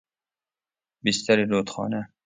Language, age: Persian, 30-39